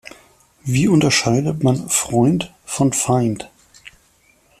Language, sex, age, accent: German, male, 40-49, Deutschland Deutsch